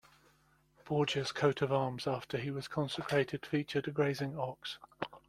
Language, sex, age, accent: English, male, 50-59, England English